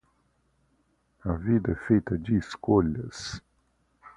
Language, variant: Portuguese, Portuguese (Brasil)